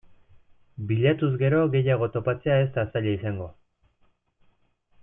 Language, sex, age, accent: Basque, male, 30-39, Erdialdekoa edo Nafarra (Gipuzkoa, Nafarroa)